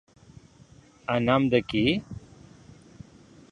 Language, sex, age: Catalan, male, 50-59